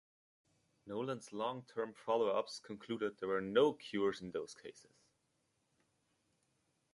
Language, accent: English, United States English